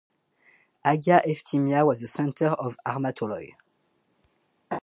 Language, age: English, 30-39